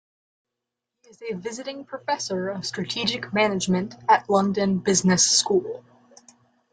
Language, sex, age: English, female, under 19